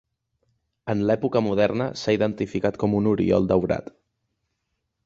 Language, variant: Catalan, Central